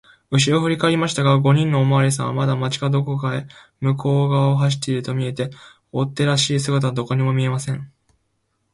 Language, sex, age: Japanese, male, 19-29